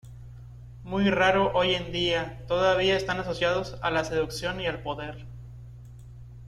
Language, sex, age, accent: Spanish, male, 19-29, México